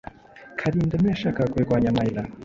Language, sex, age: Kinyarwanda, male, 19-29